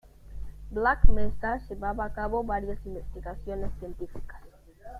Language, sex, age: Spanish, male, under 19